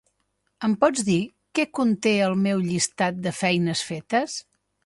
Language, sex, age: Catalan, female, 50-59